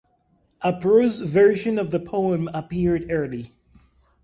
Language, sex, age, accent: English, male, 30-39, United States English